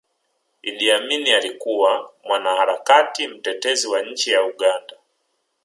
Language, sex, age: Swahili, male, 30-39